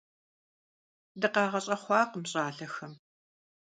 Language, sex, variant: Kabardian, female, Адыгэбзэ (Къэбэрдей, Кирил, псоми зэдай)